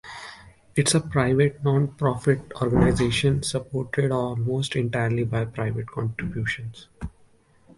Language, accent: English, India and South Asia (India, Pakistan, Sri Lanka)